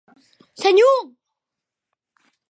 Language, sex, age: Occitan, female, 30-39